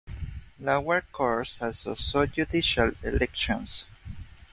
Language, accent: English, United States English